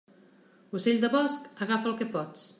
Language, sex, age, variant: Catalan, female, 40-49, Central